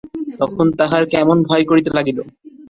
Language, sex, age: Bengali, male, 19-29